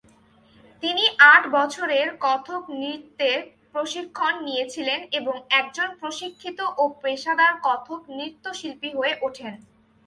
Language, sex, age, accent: Bengali, female, 19-29, Bangla